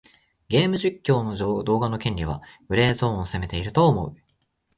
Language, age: Japanese, 19-29